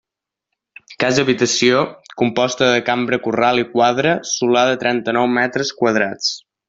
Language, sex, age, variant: Catalan, male, under 19, Balear